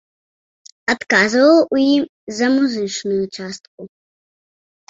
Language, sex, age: Belarusian, female, 30-39